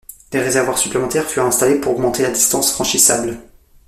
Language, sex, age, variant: French, male, 30-39, Français de métropole